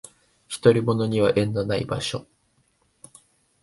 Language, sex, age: Japanese, male, 19-29